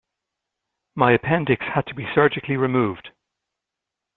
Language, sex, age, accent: English, male, 40-49, Irish English